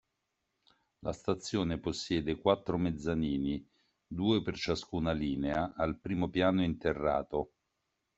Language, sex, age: Italian, male, 50-59